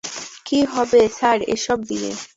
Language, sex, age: Bengali, female, 19-29